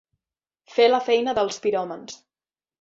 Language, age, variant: Catalan, 19-29, Central